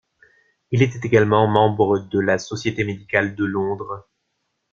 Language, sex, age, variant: French, male, 19-29, Français de métropole